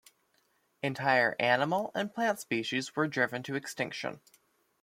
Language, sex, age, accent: English, male, under 19, United States English